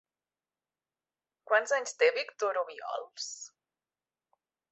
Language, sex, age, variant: Catalan, female, 30-39, Central